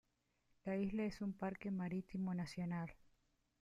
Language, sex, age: Spanish, female, 30-39